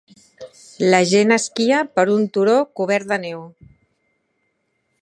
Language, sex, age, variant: Catalan, female, 40-49, Central